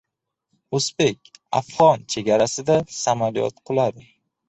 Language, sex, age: Uzbek, male, 19-29